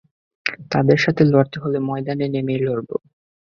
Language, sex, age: Bengali, male, 19-29